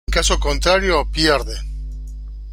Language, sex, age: Spanish, male, 50-59